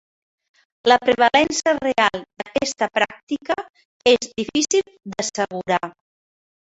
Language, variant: Catalan, Central